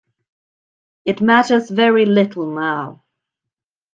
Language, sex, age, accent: English, female, 30-39, England English